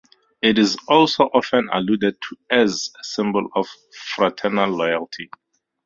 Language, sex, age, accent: English, male, 30-39, Southern African (South Africa, Zimbabwe, Namibia)